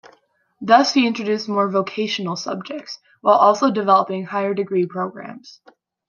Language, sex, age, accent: English, female, 19-29, United States English